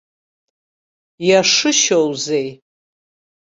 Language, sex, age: Abkhazian, female, 60-69